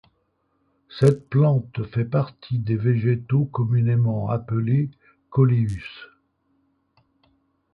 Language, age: French, 70-79